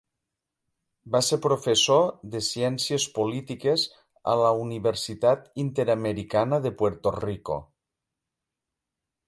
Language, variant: Catalan, Septentrional